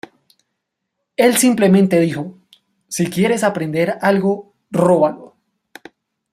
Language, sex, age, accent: Spanish, male, 19-29, Andino-Pacífico: Colombia, Perú, Ecuador, oeste de Bolivia y Venezuela andina